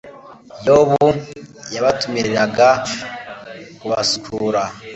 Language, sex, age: Kinyarwanda, male, 19-29